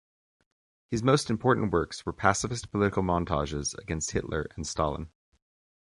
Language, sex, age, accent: English, male, 30-39, United States English